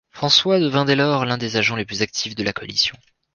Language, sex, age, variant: French, male, 19-29, Français de métropole